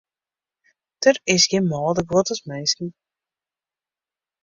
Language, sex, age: Western Frisian, female, 30-39